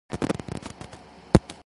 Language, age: English, 19-29